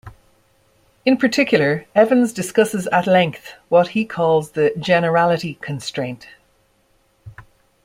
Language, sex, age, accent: English, female, 50-59, Irish English